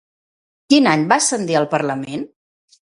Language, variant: Catalan, Central